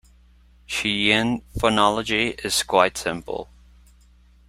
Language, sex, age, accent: English, male, 19-29, United States English